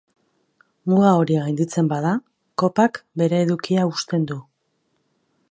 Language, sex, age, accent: Basque, female, 40-49, Erdialdekoa edo Nafarra (Gipuzkoa, Nafarroa)